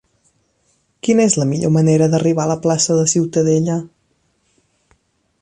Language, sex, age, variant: Catalan, female, 30-39, Central